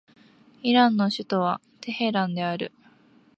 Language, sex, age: Japanese, female, 19-29